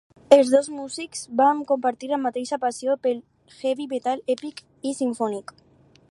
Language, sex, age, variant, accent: Catalan, female, under 19, Alacantí, valencià